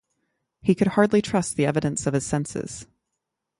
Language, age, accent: English, 30-39, United States English